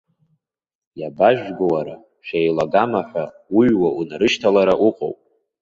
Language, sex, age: Abkhazian, male, under 19